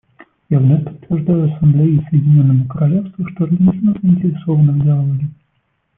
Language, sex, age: Russian, male, 30-39